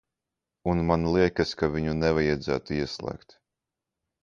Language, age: Latvian, 19-29